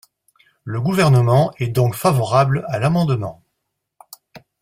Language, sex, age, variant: French, male, 50-59, Français de métropole